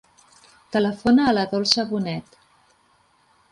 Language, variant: Catalan, Central